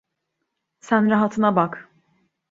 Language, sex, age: Turkish, female, 30-39